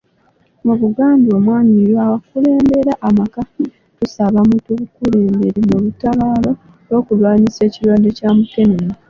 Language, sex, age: Ganda, female, 19-29